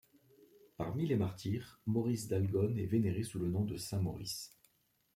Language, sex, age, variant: French, male, 30-39, Français de métropole